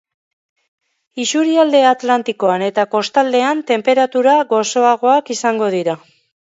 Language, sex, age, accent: Basque, female, 50-59, Mendebalekoa (Araba, Bizkaia, Gipuzkoako mendebaleko herri batzuk)